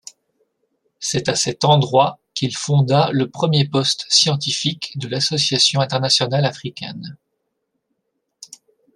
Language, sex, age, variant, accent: French, male, 30-39, Français d'Europe, Français de Belgique